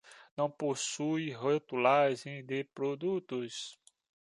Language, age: Portuguese, 19-29